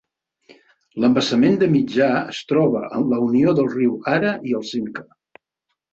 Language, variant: Catalan, Central